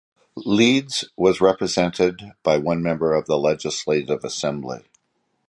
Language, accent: English, Canadian English